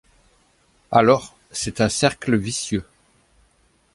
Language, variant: French, Français de métropole